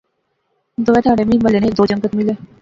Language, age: Pahari-Potwari, 19-29